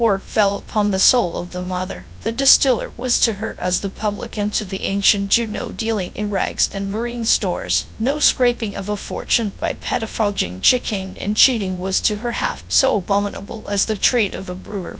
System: TTS, GradTTS